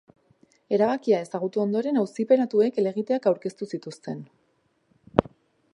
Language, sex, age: Basque, female, 19-29